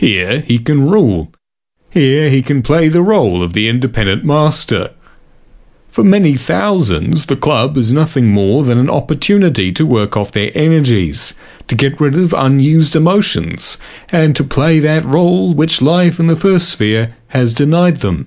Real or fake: real